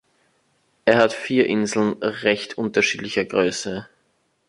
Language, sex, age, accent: German, male, 19-29, Österreichisches Deutsch